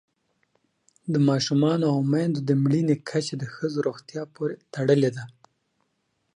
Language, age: Pashto, 19-29